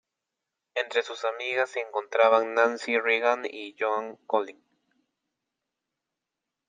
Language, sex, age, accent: Spanish, male, 19-29, Andino-Pacífico: Colombia, Perú, Ecuador, oeste de Bolivia y Venezuela andina